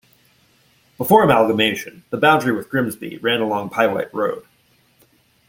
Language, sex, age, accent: English, male, 19-29, United States English